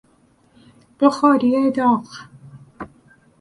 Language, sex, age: Persian, female, 40-49